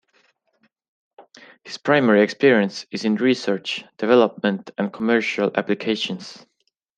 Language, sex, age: English, male, 19-29